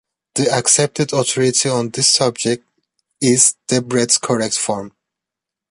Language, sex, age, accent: English, male, 19-29, Australian English